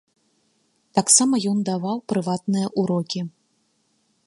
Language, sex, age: Belarusian, female, 30-39